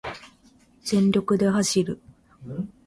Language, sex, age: Japanese, female, 30-39